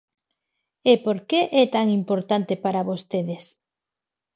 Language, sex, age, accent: Galician, female, 30-39, Neofalante